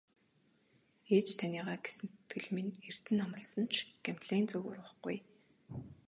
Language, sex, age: Mongolian, female, 19-29